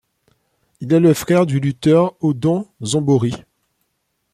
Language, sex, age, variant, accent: French, male, 30-39, Français des départements et régions d'outre-mer, Français de Guadeloupe